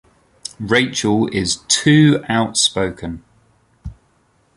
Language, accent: English, England English